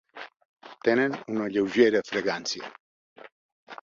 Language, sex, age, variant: Catalan, male, 50-59, Balear